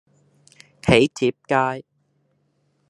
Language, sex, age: Cantonese, male, 30-39